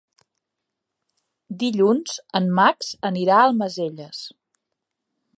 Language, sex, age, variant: Catalan, female, 40-49, Central